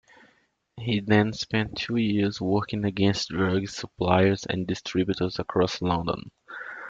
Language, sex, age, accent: English, male, 19-29, United States English